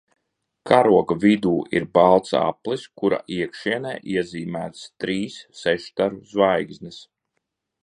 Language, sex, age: Latvian, male, 30-39